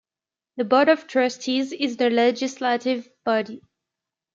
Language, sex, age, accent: English, female, 19-29, Canadian English